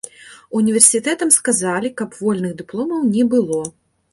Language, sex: Belarusian, female